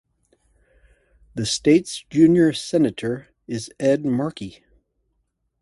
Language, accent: English, United States English